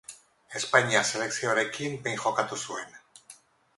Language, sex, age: Basque, female, 50-59